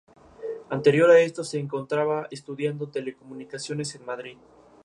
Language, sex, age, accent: Spanish, male, 19-29, México